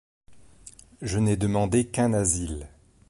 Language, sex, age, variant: French, male, 40-49, Français de métropole